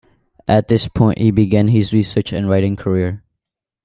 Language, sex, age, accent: English, male, under 19, India and South Asia (India, Pakistan, Sri Lanka)